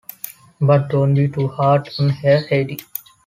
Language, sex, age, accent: English, male, 19-29, India and South Asia (India, Pakistan, Sri Lanka)